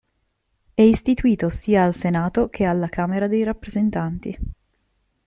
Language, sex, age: Italian, female, 30-39